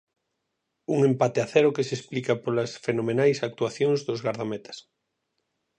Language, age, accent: Galician, 40-49, Normativo (estándar)